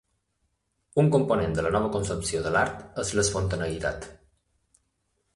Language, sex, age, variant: Catalan, male, 30-39, Balear